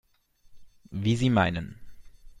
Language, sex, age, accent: German, male, 19-29, Deutschland Deutsch